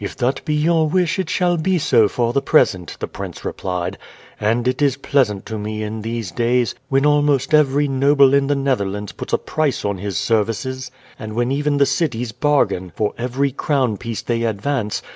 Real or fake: real